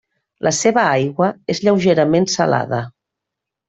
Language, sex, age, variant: Catalan, female, 40-49, Central